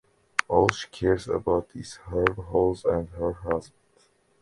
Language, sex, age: English, male, 19-29